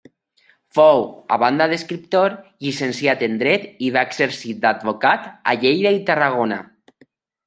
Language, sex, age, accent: Catalan, male, 30-39, valencià